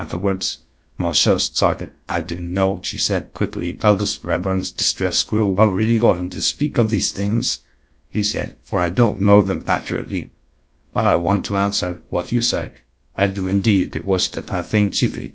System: TTS, GlowTTS